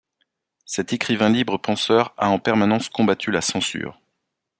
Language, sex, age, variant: French, male, 40-49, Français de métropole